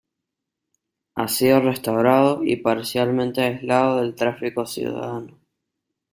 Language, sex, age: Spanish, male, under 19